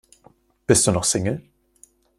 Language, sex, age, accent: German, male, 19-29, Deutschland Deutsch